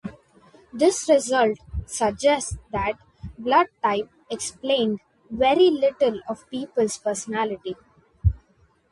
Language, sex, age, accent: English, female, under 19, India and South Asia (India, Pakistan, Sri Lanka)